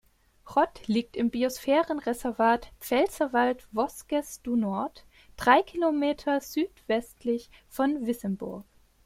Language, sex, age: German, female, 30-39